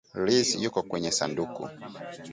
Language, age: Swahili, 30-39